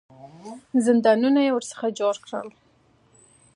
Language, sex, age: Pashto, female, 19-29